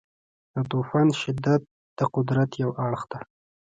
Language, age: Pashto, 19-29